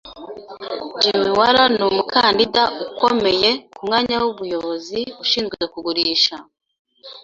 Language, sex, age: Kinyarwanda, female, 19-29